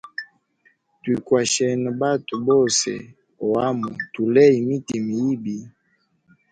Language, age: Hemba, 19-29